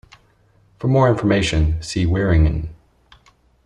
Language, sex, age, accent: English, male, 30-39, United States English